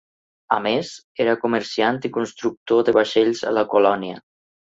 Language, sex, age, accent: Catalan, male, 50-59, valencià